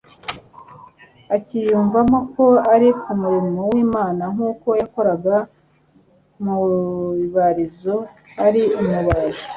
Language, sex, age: Kinyarwanda, female, 30-39